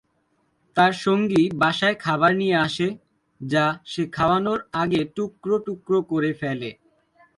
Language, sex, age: Bengali, male, under 19